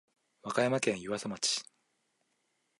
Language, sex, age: Japanese, male, 19-29